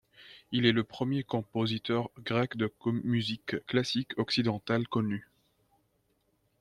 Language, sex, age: French, male, 30-39